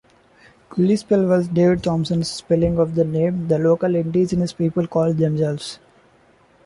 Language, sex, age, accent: English, male, 19-29, India and South Asia (India, Pakistan, Sri Lanka)